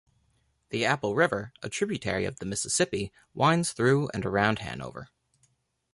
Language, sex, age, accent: English, male, 19-29, United States English